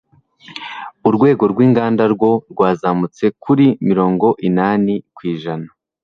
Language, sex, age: Kinyarwanda, male, 19-29